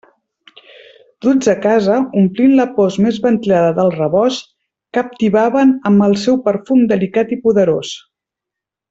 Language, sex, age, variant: Catalan, female, 40-49, Central